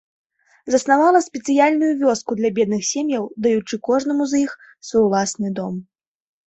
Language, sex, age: Belarusian, female, 19-29